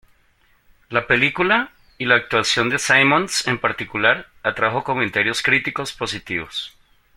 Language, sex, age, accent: Spanish, male, 40-49, Andino-Pacífico: Colombia, Perú, Ecuador, oeste de Bolivia y Venezuela andina